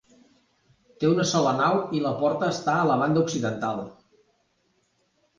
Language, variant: Catalan, Central